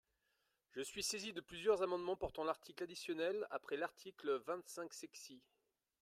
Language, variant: French, Français de métropole